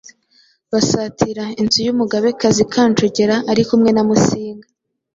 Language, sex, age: Kinyarwanda, female, 19-29